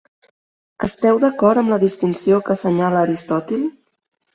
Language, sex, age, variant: Catalan, female, 30-39, Central